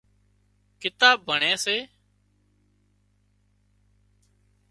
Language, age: Wadiyara Koli, 30-39